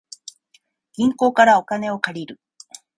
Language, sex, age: Japanese, female, 50-59